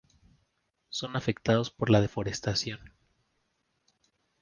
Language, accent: Spanish, México